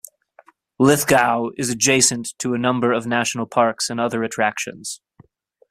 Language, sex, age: English, male, 30-39